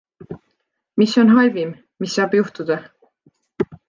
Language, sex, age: Estonian, female, 19-29